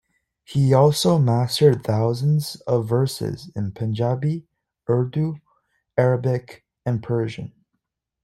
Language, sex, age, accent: English, male, 19-29, Canadian English